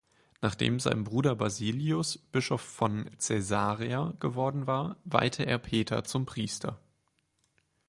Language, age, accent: German, 19-29, Deutschland Deutsch